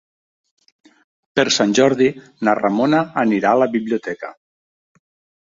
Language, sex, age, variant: Catalan, male, 50-59, Nord-Occidental